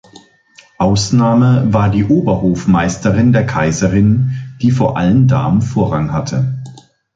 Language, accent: German, Deutschland Deutsch